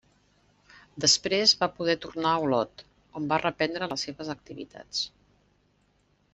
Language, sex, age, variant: Catalan, male, 60-69, Central